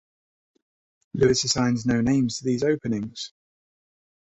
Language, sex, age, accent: English, male, 40-49, England English